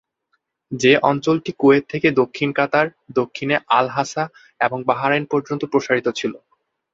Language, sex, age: Bengali, male, 19-29